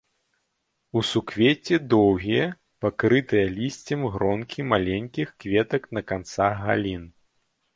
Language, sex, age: Belarusian, male, 40-49